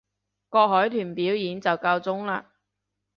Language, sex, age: Cantonese, female, 19-29